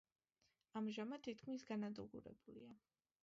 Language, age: Georgian, under 19